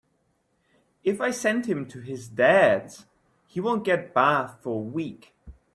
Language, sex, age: English, male, 19-29